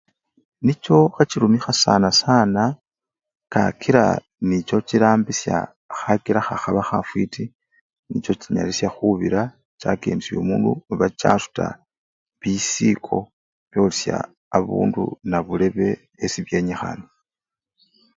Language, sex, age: Luyia, male, 40-49